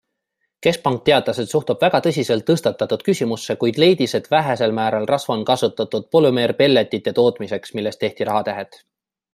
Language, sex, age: Estonian, male, 30-39